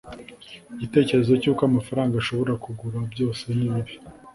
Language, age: Kinyarwanda, 30-39